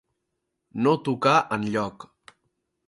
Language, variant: Catalan, Central